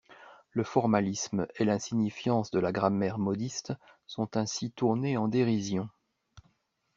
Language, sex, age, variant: French, male, 50-59, Français de métropole